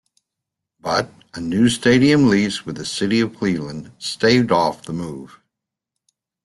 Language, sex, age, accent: English, male, 60-69, United States English